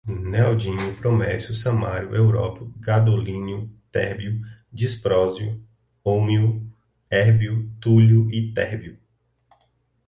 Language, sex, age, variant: Portuguese, male, 30-39, Portuguese (Brasil)